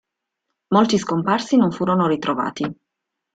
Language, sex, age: Italian, female, 40-49